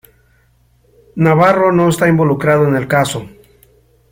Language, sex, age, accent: Spanish, male, 70-79, México